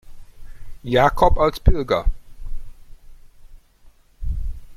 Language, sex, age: German, male, 50-59